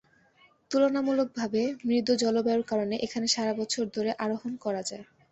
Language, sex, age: Bengali, female, 19-29